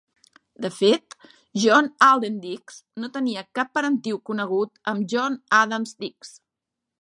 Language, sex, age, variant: Catalan, female, 40-49, Central